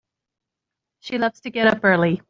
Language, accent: English, United States English